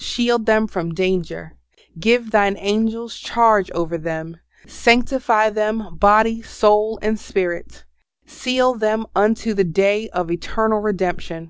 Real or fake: real